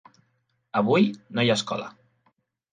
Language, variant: Catalan, Central